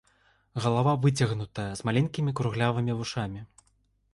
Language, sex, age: Belarusian, male, 19-29